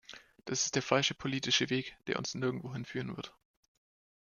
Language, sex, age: German, male, 19-29